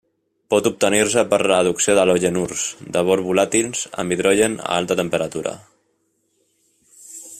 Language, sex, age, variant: Catalan, male, 30-39, Central